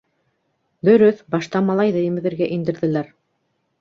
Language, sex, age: Bashkir, female, 30-39